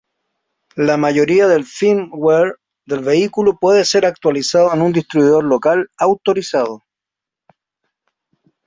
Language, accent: Spanish, Chileno: Chile, Cuyo